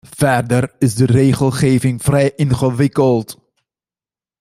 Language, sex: Dutch, male